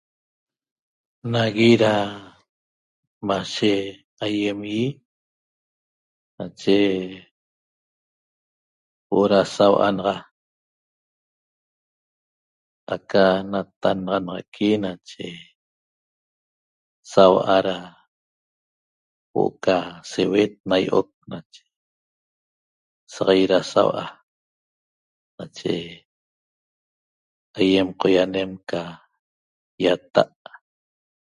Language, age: Toba, 50-59